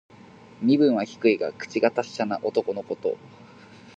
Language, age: Japanese, 19-29